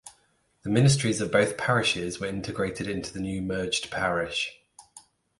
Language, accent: English, England English